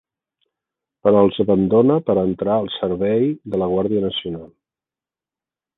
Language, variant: Catalan, Central